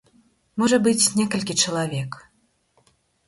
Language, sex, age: Belarusian, female, 30-39